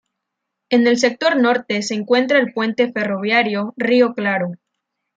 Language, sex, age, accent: Spanish, female, 19-29, México